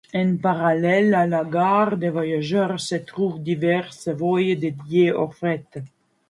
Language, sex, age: French, female, 40-49